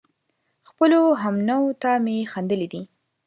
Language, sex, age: Pashto, female, 19-29